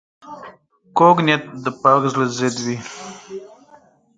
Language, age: Pashto, 30-39